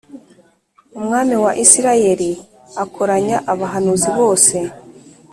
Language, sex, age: Kinyarwanda, female, 19-29